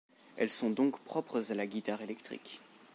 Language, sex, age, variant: French, male, under 19, Français de métropole